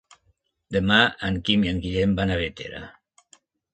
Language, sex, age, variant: Catalan, male, 60-69, Nord-Occidental